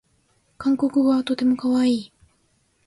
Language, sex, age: Japanese, female, under 19